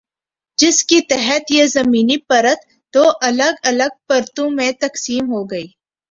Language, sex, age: Urdu, female, 19-29